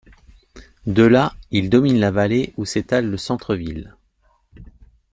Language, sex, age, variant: French, male, 40-49, Français de métropole